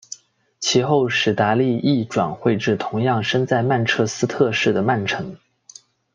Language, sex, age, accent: Chinese, male, 19-29, 出生地：广东省